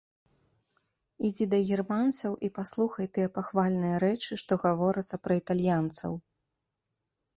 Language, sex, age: Belarusian, female, 30-39